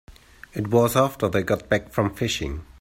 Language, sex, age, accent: English, male, 30-39, England English